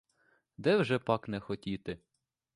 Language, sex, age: Ukrainian, male, 30-39